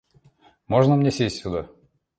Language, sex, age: Russian, male, 40-49